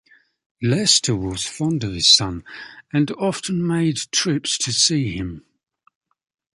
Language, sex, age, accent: English, male, 40-49, England English